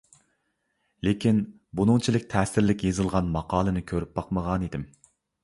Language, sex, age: Uyghur, male, 30-39